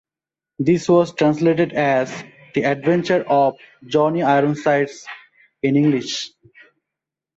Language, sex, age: English, male, 30-39